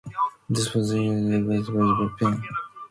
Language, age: English, 19-29